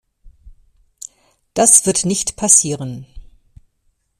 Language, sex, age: German, female, 50-59